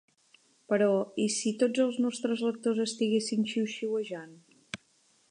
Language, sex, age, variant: Catalan, female, 40-49, Central